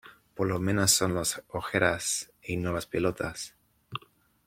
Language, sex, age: Spanish, male, 30-39